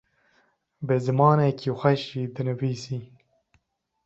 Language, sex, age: Kurdish, male, 19-29